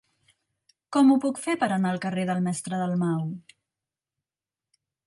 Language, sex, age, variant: Catalan, female, 40-49, Central